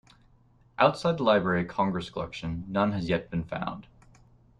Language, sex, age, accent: English, male, 30-39, United States English